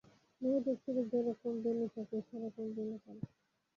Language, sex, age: Bengali, female, 19-29